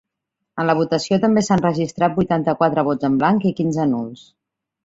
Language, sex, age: Catalan, female, 40-49